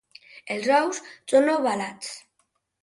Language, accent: Catalan, valencià